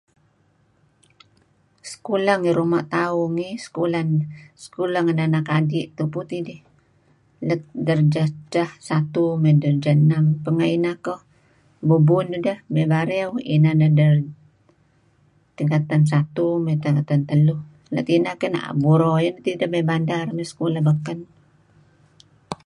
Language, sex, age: Kelabit, female, 60-69